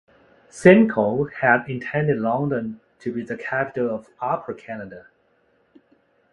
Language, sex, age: English, male, 30-39